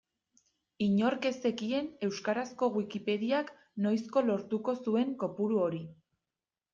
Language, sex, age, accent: Basque, female, 19-29, Erdialdekoa edo Nafarra (Gipuzkoa, Nafarroa)